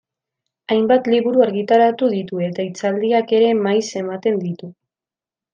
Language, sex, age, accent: Basque, female, 19-29, Mendebalekoa (Araba, Bizkaia, Gipuzkoako mendebaleko herri batzuk)